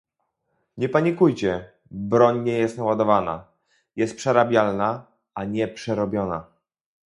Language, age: Polish, 19-29